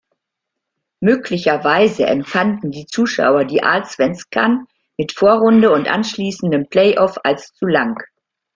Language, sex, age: German, female, 60-69